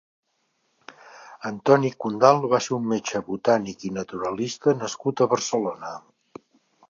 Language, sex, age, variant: Catalan, male, 60-69, Central